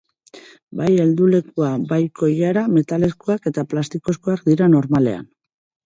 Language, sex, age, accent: Basque, female, 40-49, Mendebalekoa (Araba, Bizkaia, Gipuzkoako mendebaleko herri batzuk)